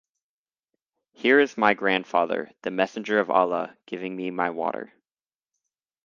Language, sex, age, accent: English, male, 19-29, United States English